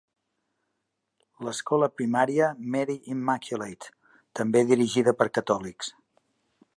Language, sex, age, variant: Catalan, male, 50-59, Central